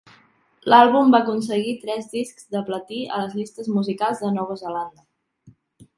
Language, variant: Catalan, Central